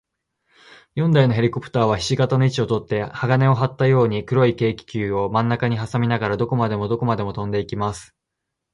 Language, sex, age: Japanese, male, 19-29